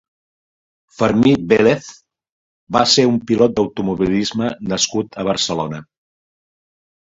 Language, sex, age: Catalan, male, 50-59